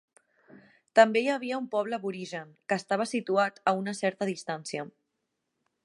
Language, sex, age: Catalan, female, 19-29